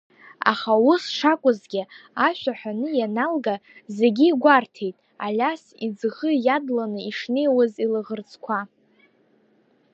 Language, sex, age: Abkhazian, female, under 19